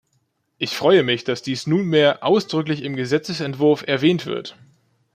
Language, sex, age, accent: German, male, 19-29, Deutschland Deutsch